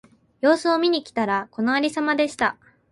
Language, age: Japanese, 19-29